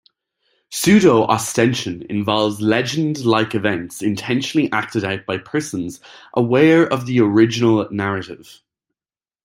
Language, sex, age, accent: English, male, 19-29, Irish English